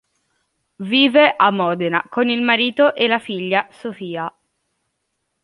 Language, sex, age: Italian, female, under 19